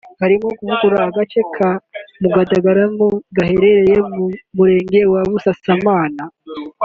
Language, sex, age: Kinyarwanda, male, 19-29